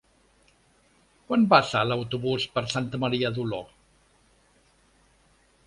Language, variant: Catalan, Central